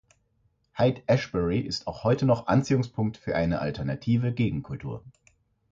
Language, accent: German, Deutschland Deutsch; Hochdeutsch